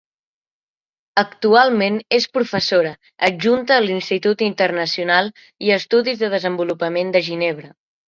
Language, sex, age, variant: Catalan, male, under 19, Central